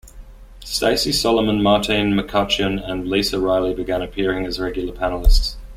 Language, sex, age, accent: English, male, 19-29, Australian English